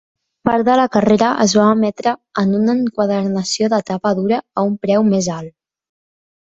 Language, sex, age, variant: Catalan, female, under 19, Central